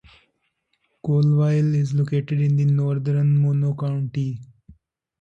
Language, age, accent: English, 19-29, India and South Asia (India, Pakistan, Sri Lanka)